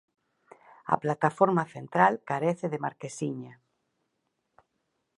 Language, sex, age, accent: Galician, female, 40-49, Oriental (común en zona oriental)